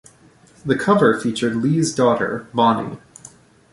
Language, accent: English, United States English